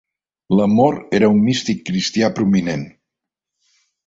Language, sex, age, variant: Catalan, male, 70-79, Central